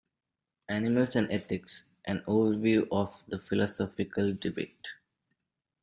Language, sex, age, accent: English, male, 19-29, India and South Asia (India, Pakistan, Sri Lanka)